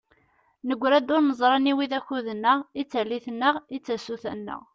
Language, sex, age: Kabyle, female, 19-29